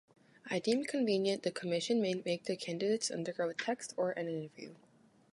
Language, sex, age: English, female, 19-29